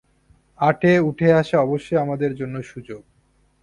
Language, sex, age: Bengali, male, 19-29